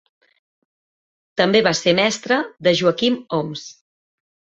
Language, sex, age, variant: Catalan, female, 40-49, Central